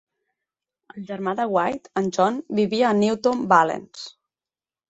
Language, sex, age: Catalan, female, 30-39